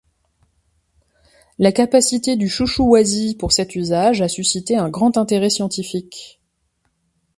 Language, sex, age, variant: French, female, 40-49, Français de métropole